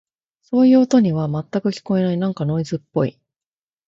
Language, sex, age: Japanese, female, 30-39